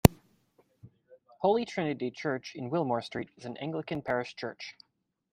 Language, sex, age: English, male, 19-29